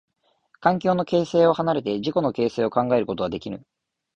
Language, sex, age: Japanese, male, 19-29